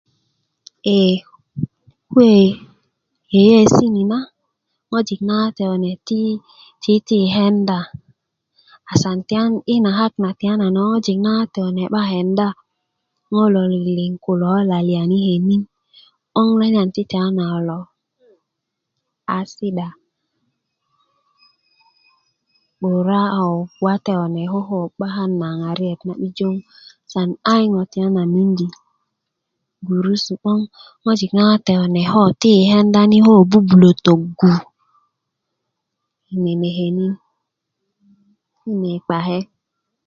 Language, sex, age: Kuku, female, 19-29